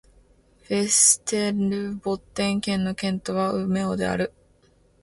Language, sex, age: Japanese, female, 19-29